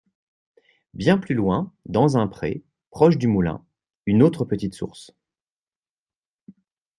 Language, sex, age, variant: French, male, 40-49, Français de métropole